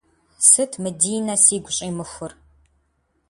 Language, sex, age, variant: Kabardian, female, 30-39, Адыгэбзэ (Къэбэрдей, Кирил, псоми зэдай)